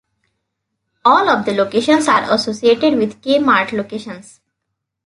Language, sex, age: English, female, 19-29